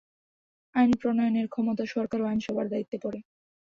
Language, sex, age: Bengali, female, 19-29